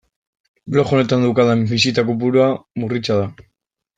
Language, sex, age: Basque, male, 19-29